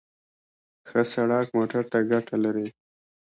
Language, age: Pashto, 19-29